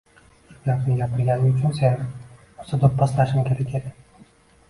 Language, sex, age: Uzbek, male, 19-29